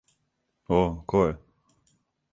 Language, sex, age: Serbian, male, 30-39